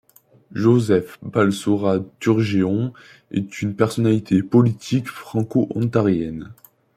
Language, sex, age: French, male, 19-29